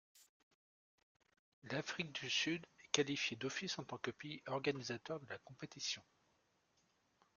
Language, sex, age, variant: French, male, 30-39, Français de métropole